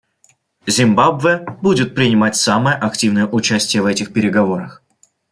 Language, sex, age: Russian, male, 19-29